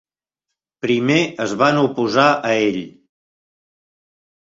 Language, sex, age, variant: Catalan, male, 70-79, Central